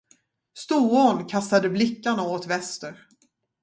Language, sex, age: Swedish, female, 40-49